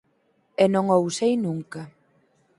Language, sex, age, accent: Galician, female, 19-29, Normativo (estándar)